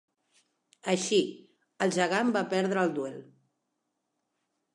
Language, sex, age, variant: Catalan, female, 50-59, Central